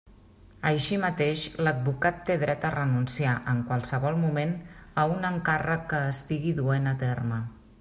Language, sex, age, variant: Catalan, female, 50-59, Central